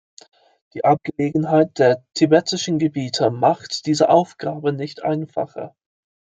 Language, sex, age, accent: German, male, 19-29, Britisches Deutsch